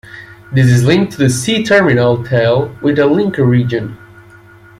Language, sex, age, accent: English, male, 19-29, United States English